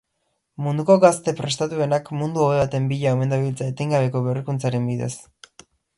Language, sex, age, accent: Basque, male, 19-29, Erdialdekoa edo Nafarra (Gipuzkoa, Nafarroa)